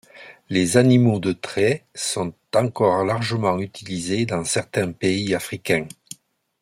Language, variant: French, Français de métropole